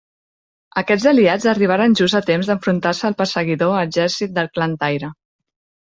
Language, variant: Catalan, Central